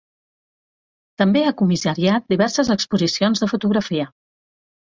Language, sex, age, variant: Catalan, female, 40-49, Central